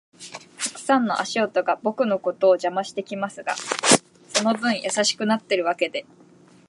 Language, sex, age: Japanese, female, 19-29